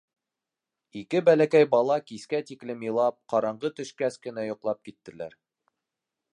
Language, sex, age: Bashkir, male, 19-29